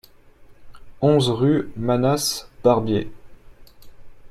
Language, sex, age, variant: French, male, 30-39, Français de métropole